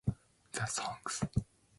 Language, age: English, 19-29